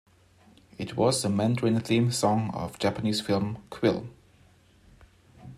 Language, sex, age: English, male, 30-39